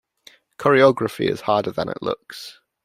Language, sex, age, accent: English, male, 19-29, England English